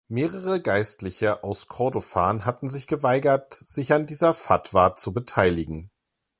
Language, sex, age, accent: German, male, 40-49, Deutschland Deutsch